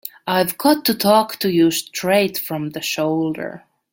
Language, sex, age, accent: English, female, 19-29, England English